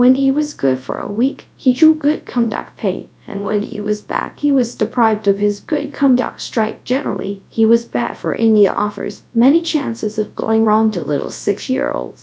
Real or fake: fake